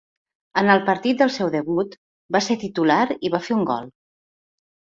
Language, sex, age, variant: Catalan, female, 50-59, Central